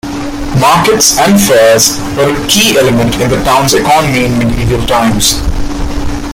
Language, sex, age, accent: English, male, 19-29, India and South Asia (India, Pakistan, Sri Lanka)